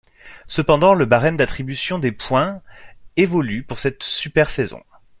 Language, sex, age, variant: French, male, 30-39, Français de métropole